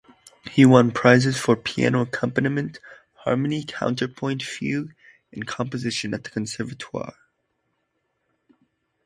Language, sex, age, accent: English, male, under 19, United States English